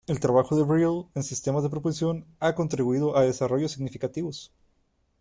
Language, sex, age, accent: Spanish, male, 19-29, México